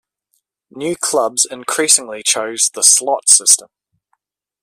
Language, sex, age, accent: English, male, 19-29, Australian English